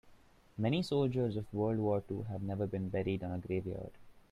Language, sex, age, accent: English, male, 19-29, India and South Asia (India, Pakistan, Sri Lanka)